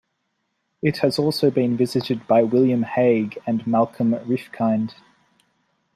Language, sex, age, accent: English, male, 19-29, Australian English